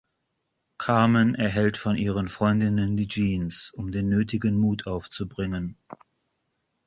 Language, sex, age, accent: German, male, 50-59, Deutschland Deutsch